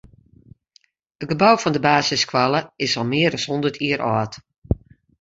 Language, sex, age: Western Frisian, female, 50-59